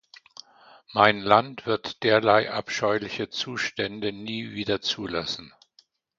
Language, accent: German, Deutschland Deutsch